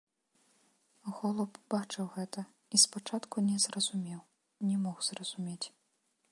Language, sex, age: Belarusian, female, 19-29